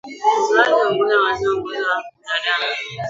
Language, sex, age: Swahili, female, 19-29